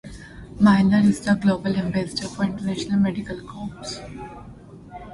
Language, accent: English, India and South Asia (India, Pakistan, Sri Lanka)